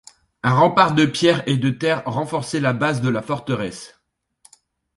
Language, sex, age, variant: French, male, 30-39, Français de métropole